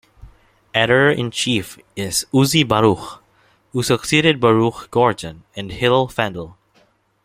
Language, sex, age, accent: English, male, 19-29, Filipino